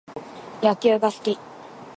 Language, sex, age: Japanese, female, 19-29